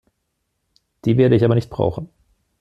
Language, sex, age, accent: German, male, 30-39, Deutschland Deutsch